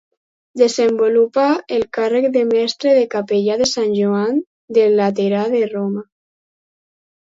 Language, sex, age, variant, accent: Catalan, female, under 19, Alacantí, valencià